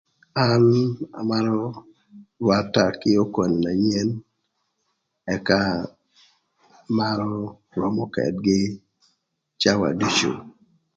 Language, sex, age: Thur, male, 60-69